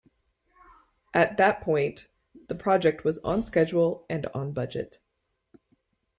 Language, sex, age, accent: English, female, 30-39, United States English